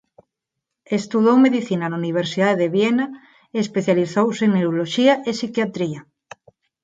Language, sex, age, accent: Galician, female, 40-49, Neofalante